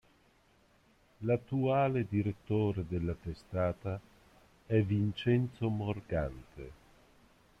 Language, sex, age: Italian, male, 50-59